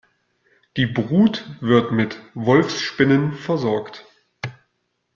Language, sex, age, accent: German, male, 40-49, Deutschland Deutsch